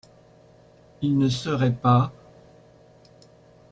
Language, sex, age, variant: French, male, 60-69, Français de métropole